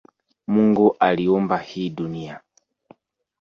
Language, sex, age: Swahili, male, 19-29